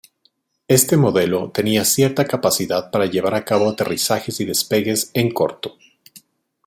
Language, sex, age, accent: Spanish, male, 40-49, Andino-Pacífico: Colombia, Perú, Ecuador, oeste de Bolivia y Venezuela andina